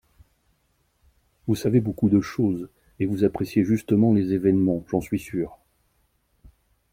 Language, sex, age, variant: French, male, 50-59, Français de métropole